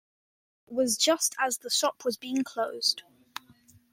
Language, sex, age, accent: English, male, under 19, England English